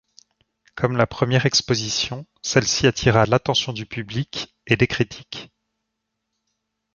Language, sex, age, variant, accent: French, male, 30-39, Français d'Europe, Français de Suisse